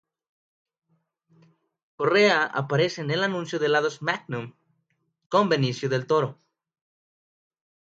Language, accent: Spanish, México